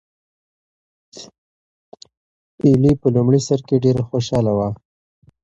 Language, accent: Pashto, پکتیا ولایت، احمدزی